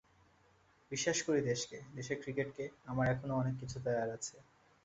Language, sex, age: Bengali, male, 19-29